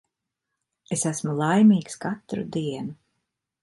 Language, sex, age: Latvian, female, 50-59